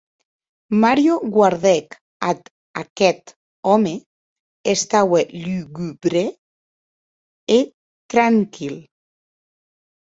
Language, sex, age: Occitan, female, 40-49